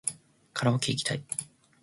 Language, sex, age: Japanese, male, 19-29